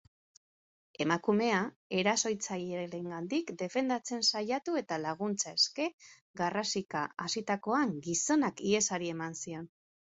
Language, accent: Basque, Mendebalekoa (Araba, Bizkaia, Gipuzkoako mendebaleko herri batzuk)